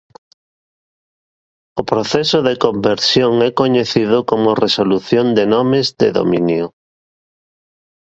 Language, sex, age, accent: Galician, male, 50-59, Atlántico (seseo e gheada)